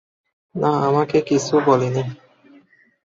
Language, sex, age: Bengali, male, 19-29